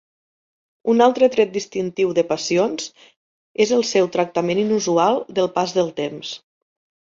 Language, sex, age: Catalan, female, 30-39